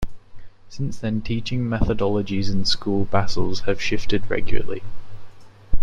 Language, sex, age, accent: English, male, under 19, England English